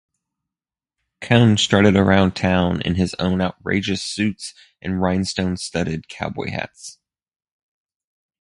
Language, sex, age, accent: English, male, 30-39, United States English